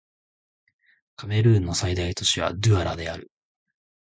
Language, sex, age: Japanese, male, 19-29